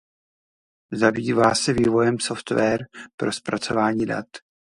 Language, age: Czech, 40-49